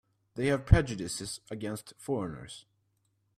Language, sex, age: English, male, 19-29